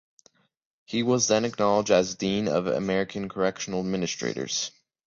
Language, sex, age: English, male, under 19